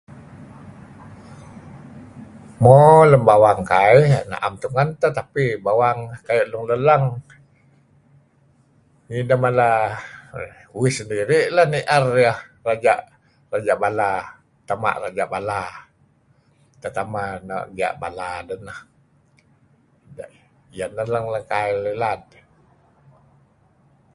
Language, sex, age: Kelabit, male, 60-69